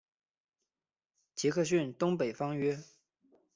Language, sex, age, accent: Chinese, male, 19-29, 出生地：山西省